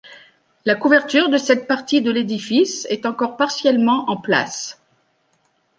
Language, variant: French, Français de métropole